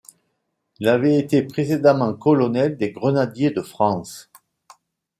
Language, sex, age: French, male, 50-59